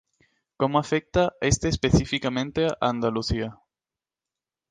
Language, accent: Spanish, España: Islas Canarias